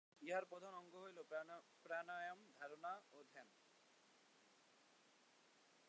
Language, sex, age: Bengali, male, 19-29